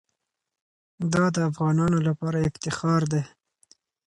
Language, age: Pashto, 19-29